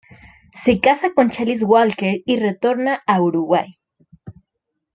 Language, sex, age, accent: Spanish, female, 19-29, México